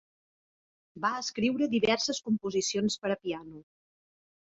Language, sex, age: Catalan, female, 40-49